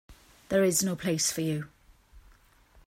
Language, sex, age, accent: English, female, 30-39, England English